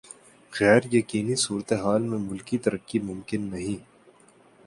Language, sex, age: Urdu, male, 19-29